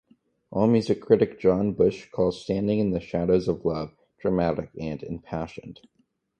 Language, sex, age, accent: English, male, under 19, United States English